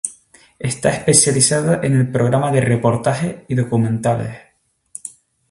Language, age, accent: Spanish, under 19, España: Islas Canarias